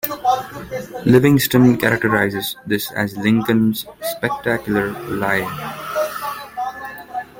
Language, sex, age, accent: English, male, 19-29, India and South Asia (India, Pakistan, Sri Lanka)